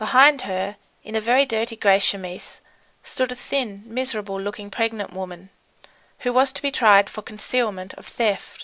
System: none